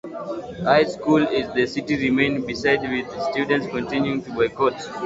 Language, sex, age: English, male, 19-29